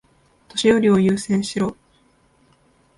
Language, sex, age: Japanese, female, 19-29